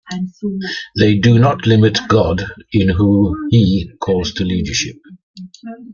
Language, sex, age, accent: English, male, 70-79, England English